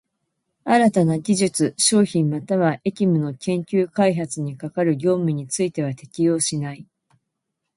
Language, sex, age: Japanese, female, 50-59